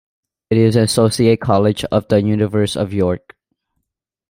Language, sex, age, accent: English, male, under 19, India and South Asia (India, Pakistan, Sri Lanka)